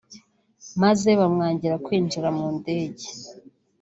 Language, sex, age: Kinyarwanda, female, under 19